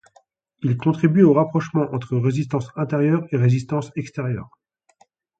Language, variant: French, Français de métropole